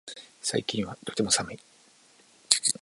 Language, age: Japanese, 50-59